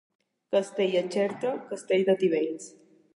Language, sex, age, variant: Catalan, female, under 19, Balear